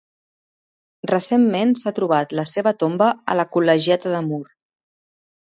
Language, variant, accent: Catalan, Central, central